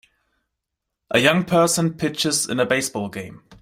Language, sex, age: English, male, 19-29